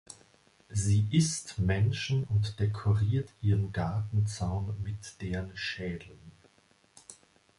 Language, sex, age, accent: German, male, 30-39, Österreichisches Deutsch